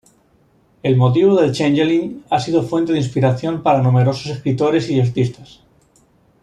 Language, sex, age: Spanish, male, 40-49